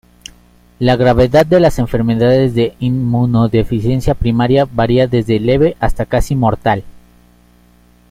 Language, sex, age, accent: Spanish, male, 30-39, México